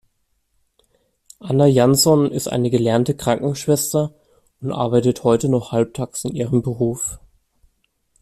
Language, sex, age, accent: German, male, 19-29, Deutschland Deutsch